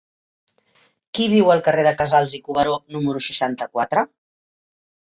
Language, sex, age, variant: Catalan, female, 50-59, Central